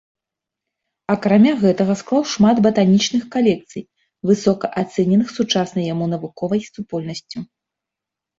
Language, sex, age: Belarusian, female, 30-39